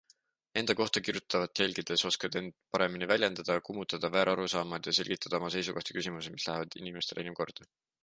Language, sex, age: Estonian, male, 19-29